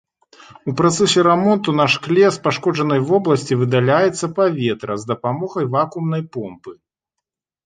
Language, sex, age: Belarusian, male, 40-49